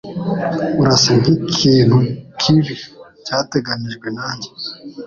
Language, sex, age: Kinyarwanda, male, 19-29